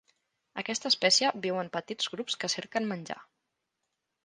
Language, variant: Catalan, Central